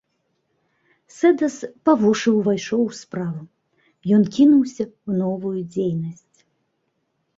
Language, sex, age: Belarusian, female, 40-49